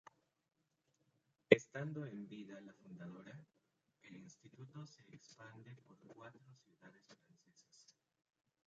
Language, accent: Spanish, Andino-Pacífico: Colombia, Perú, Ecuador, oeste de Bolivia y Venezuela andina